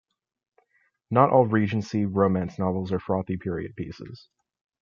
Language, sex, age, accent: English, male, under 19, United States English